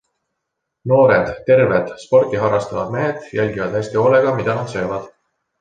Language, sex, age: Estonian, male, 40-49